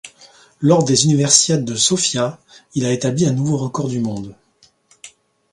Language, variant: French, Français de métropole